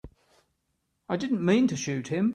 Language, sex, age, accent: English, male, 60-69, England English